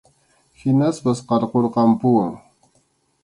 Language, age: Arequipa-La Unión Quechua, 19-29